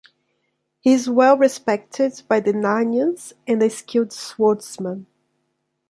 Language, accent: English, England English